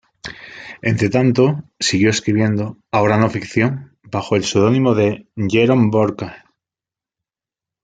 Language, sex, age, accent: Spanish, male, 30-39, España: Sur peninsular (Andalucia, Extremadura, Murcia)